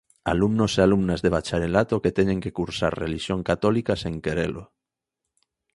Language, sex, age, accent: Galician, male, 19-29, Normativo (estándar)